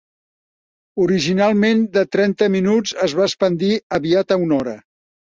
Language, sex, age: Catalan, male, 70-79